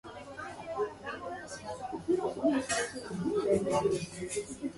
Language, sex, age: English, female, 19-29